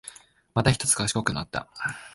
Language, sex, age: Japanese, male, 19-29